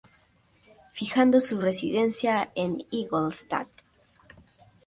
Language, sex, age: Spanish, female, under 19